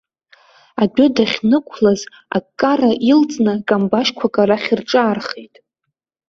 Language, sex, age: Abkhazian, female, 19-29